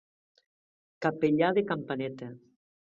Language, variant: Catalan, Nord-Occidental